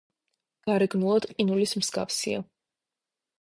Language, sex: Georgian, female